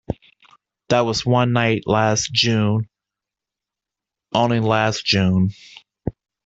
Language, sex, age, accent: English, male, 30-39, United States English